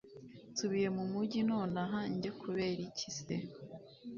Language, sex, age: Kinyarwanda, female, 19-29